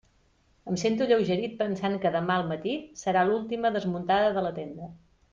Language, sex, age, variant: Catalan, female, 30-39, Nord-Occidental